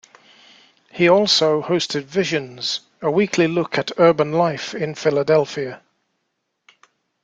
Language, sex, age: English, male, 60-69